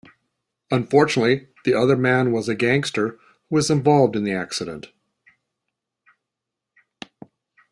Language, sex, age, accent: English, male, 60-69, United States English